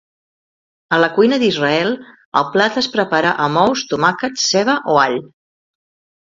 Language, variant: Catalan, Central